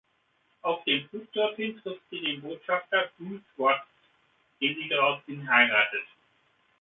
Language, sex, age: German, male, 50-59